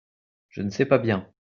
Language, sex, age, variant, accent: French, male, 30-39, Français d'Europe, Français de Belgique